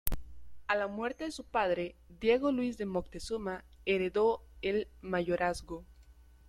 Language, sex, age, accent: Spanish, female, under 19, Andino-Pacífico: Colombia, Perú, Ecuador, oeste de Bolivia y Venezuela andina